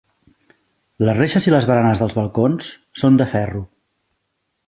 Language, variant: Catalan, Central